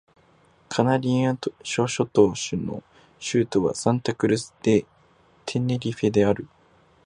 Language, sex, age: Japanese, male, 19-29